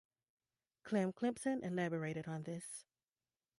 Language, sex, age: English, female, 30-39